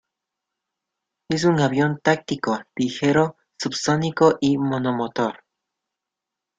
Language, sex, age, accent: Spanish, male, 19-29, Andino-Pacífico: Colombia, Perú, Ecuador, oeste de Bolivia y Venezuela andina